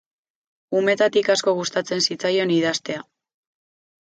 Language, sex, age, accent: Basque, female, 19-29, Mendebalekoa (Araba, Bizkaia, Gipuzkoako mendebaleko herri batzuk)